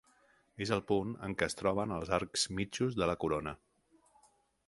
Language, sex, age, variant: Catalan, male, 30-39, Central